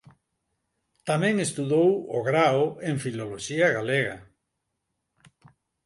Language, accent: Galician, Central (gheada); Normativo (estándar)